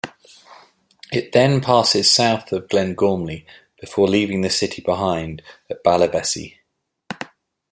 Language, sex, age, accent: English, male, 40-49, England English